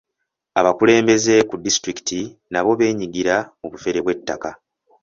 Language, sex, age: Ganda, male, 19-29